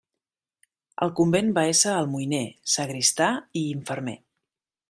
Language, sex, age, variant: Catalan, female, 30-39, Central